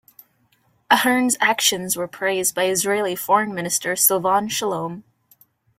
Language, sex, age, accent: English, female, under 19, United States English